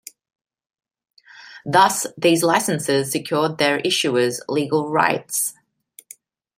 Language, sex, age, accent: English, female, 30-39, Australian English